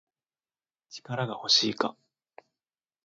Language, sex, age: Japanese, male, 19-29